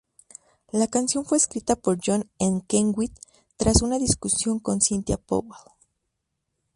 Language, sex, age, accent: Spanish, female, 19-29, México